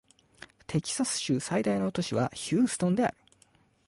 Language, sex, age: Japanese, male, 19-29